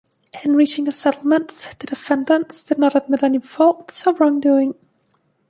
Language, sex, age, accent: English, female, 19-29, England English